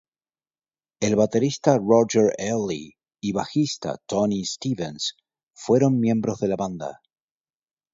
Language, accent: Spanish, Rioplatense: Argentina, Uruguay, este de Bolivia, Paraguay